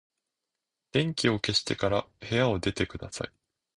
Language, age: Japanese, under 19